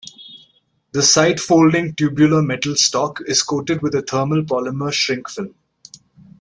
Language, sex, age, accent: English, male, 30-39, India and South Asia (India, Pakistan, Sri Lanka)